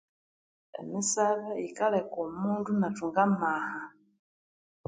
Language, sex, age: Konzo, female, 30-39